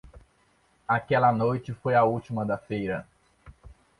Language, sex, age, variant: Portuguese, male, 30-39, Portuguese (Brasil)